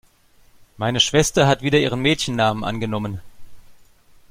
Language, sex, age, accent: German, male, 40-49, Deutschland Deutsch